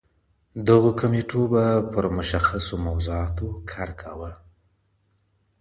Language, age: Pashto, 30-39